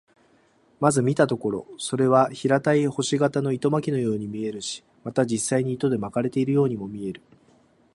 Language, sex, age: Japanese, male, 40-49